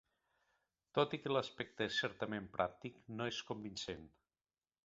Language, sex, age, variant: Catalan, male, 60-69, Central